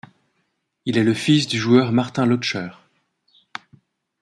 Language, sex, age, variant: French, male, 19-29, Français de métropole